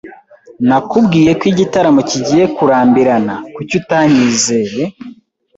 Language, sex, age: Kinyarwanda, male, 19-29